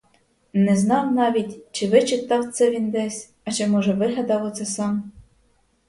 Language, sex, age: Ukrainian, female, 19-29